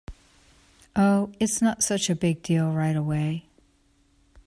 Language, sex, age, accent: English, female, 60-69, United States English